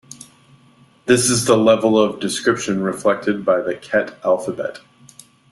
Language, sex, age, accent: English, male, 30-39, United States English